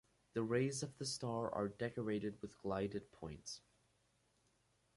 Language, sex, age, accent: English, male, under 19, United States English